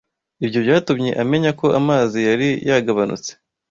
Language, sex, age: Kinyarwanda, male, 19-29